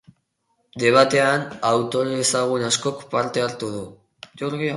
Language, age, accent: Basque, under 19, Erdialdekoa edo Nafarra (Gipuzkoa, Nafarroa)